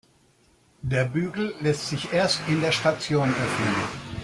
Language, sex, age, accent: German, male, 60-69, Deutschland Deutsch